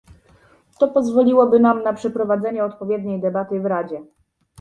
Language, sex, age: Polish, female, 19-29